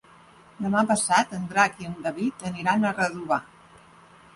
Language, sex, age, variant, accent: Catalan, female, 50-59, Nord-Occidental, Empordanès